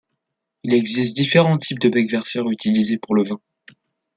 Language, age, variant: French, 19-29, Français de métropole